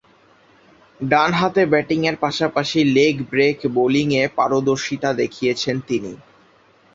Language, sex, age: Bengali, male, under 19